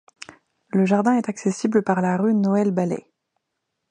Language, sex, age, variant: French, female, 19-29, Français de métropole